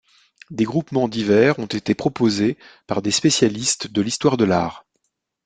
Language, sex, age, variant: French, male, 40-49, Français de métropole